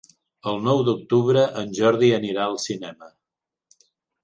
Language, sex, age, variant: Catalan, male, 60-69, Central